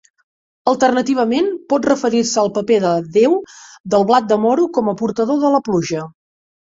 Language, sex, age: Catalan, female, 40-49